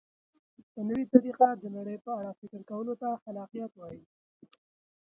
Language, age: Pashto, 19-29